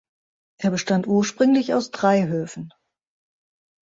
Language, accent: German, Deutschland Deutsch